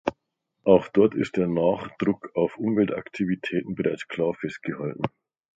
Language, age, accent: German, 50-59, Deutschland Deutsch